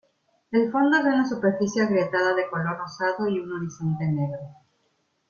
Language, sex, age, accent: Spanish, female, 40-49, México